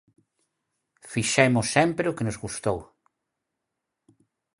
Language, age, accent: Galician, 60-69, Normativo (estándar)